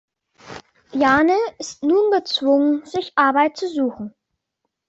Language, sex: German, male